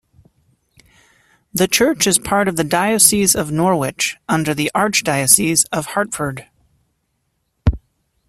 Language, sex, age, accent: English, male, 30-39, United States English